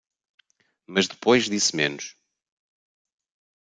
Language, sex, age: Portuguese, male, 40-49